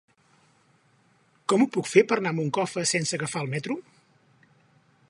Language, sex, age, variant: Catalan, male, 50-59, Central